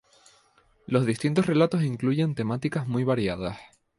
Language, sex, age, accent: Spanish, male, 19-29, España: Islas Canarias